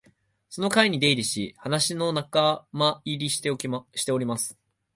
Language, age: Japanese, 19-29